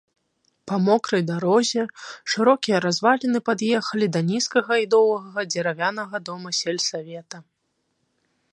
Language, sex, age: Belarusian, female, 19-29